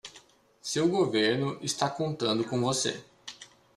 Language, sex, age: Portuguese, male, 19-29